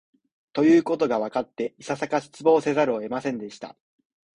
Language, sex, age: Japanese, male, 19-29